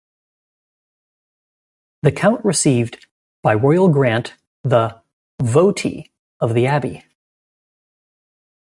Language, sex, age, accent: English, male, 19-29, United States English